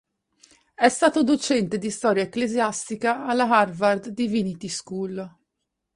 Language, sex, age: Italian, female, 30-39